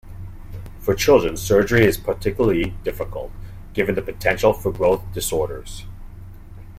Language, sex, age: English, male, 40-49